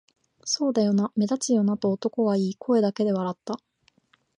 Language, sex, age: Japanese, female, 19-29